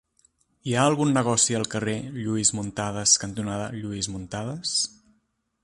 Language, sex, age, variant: Catalan, male, 30-39, Central